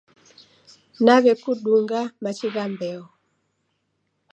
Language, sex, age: Taita, female, 60-69